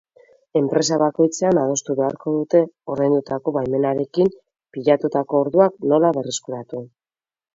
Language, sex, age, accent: Basque, female, 30-39, Mendebalekoa (Araba, Bizkaia, Gipuzkoako mendebaleko herri batzuk)